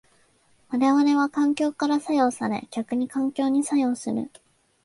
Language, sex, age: Japanese, female, 19-29